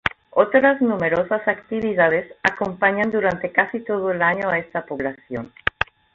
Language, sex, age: Spanish, female, 50-59